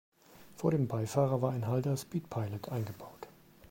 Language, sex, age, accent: German, male, 40-49, Deutschland Deutsch